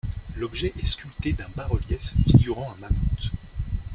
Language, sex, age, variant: French, male, 30-39, Français de métropole